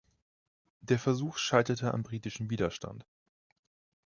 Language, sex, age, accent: German, male, 30-39, Deutschland Deutsch